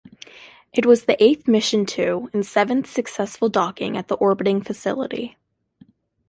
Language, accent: English, United States English